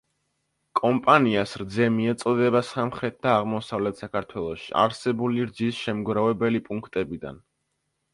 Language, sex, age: Georgian, male, under 19